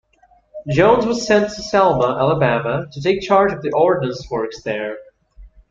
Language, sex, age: English, male, 19-29